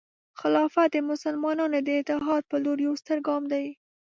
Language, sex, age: Pashto, female, 19-29